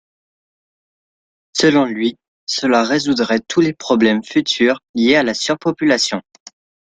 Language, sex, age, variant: French, male, under 19, Français de métropole